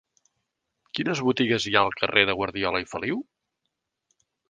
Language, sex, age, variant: Catalan, male, 50-59, Central